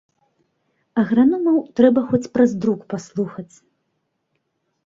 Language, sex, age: Belarusian, female, 40-49